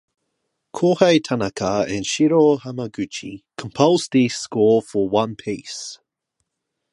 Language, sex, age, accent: English, male, 19-29, Australian English; England English